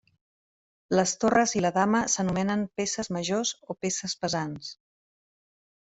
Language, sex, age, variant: Catalan, female, 30-39, Central